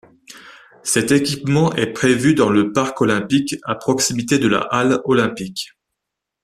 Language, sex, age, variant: French, male, 19-29, Français de métropole